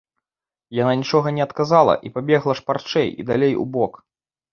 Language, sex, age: Belarusian, male, 30-39